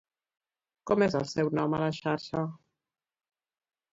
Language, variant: Catalan, Central